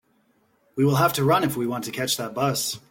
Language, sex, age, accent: English, male, 30-39, United States English